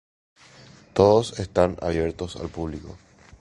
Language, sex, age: Spanish, male, 30-39